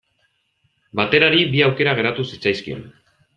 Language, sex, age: Basque, male, 19-29